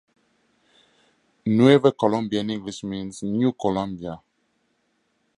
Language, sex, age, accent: English, male, 30-39, Southern African (South Africa, Zimbabwe, Namibia)